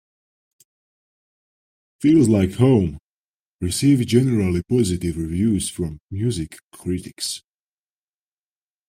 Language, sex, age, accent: English, male, 19-29, United States English